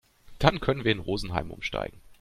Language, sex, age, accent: German, male, 30-39, Deutschland Deutsch